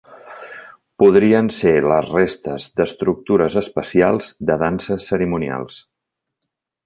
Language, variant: Catalan, Central